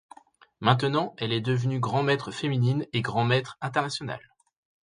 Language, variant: French, Français de métropole